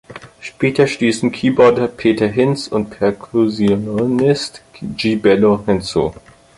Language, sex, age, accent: German, male, under 19, Deutschland Deutsch